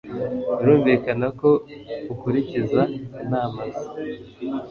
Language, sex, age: Kinyarwanda, male, 19-29